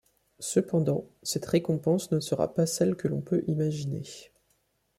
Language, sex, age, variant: French, male, 19-29, Français de métropole